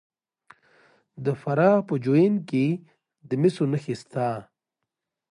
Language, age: Pashto, 40-49